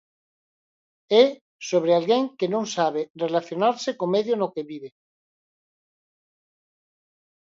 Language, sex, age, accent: Galician, male, 50-59, Normativo (estándar)